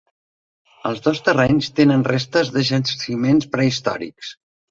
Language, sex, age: Catalan, female, 60-69